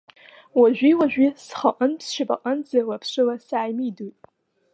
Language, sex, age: Abkhazian, female, under 19